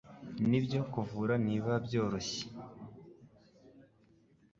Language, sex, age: Kinyarwanda, male, 19-29